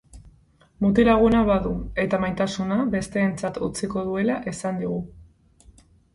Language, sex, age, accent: Basque, female, 19-29, Mendebalekoa (Araba, Bizkaia, Gipuzkoako mendebaleko herri batzuk)